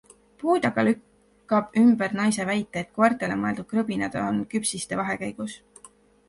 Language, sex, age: Estonian, female, 19-29